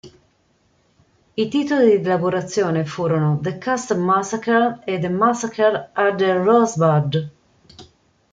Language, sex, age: Italian, female, 50-59